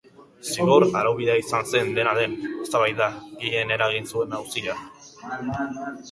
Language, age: Basque, under 19